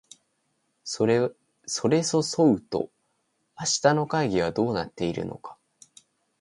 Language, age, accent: Japanese, 19-29, 標準語